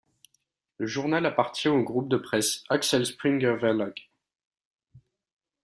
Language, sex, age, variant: French, male, 19-29, Français de métropole